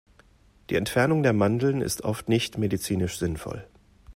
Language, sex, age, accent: German, male, 40-49, Deutschland Deutsch